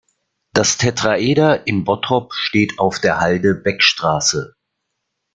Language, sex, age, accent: German, male, 50-59, Deutschland Deutsch